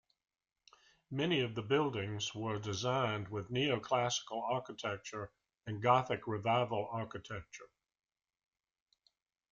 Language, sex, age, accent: English, male, 60-69, United States English